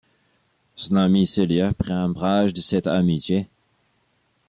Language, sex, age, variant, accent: French, male, 40-49, Français d'Amérique du Nord, Français du Canada